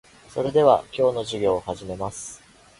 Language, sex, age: Japanese, male, 19-29